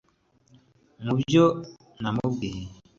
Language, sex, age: Kinyarwanda, male, 30-39